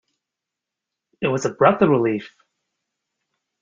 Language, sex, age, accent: English, male, 30-39, Canadian English